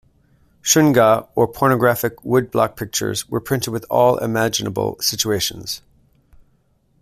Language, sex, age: English, male, 40-49